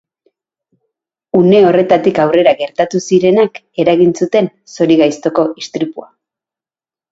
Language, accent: Basque, Mendebalekoa (Araba, Bizkaia, Gipuzkoako mendebaleko herri batzuk)